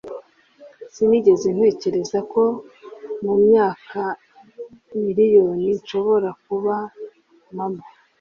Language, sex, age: Kinyarwanda, female, 30-39